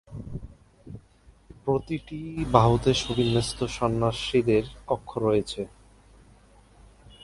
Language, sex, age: Bengali, male, 19-29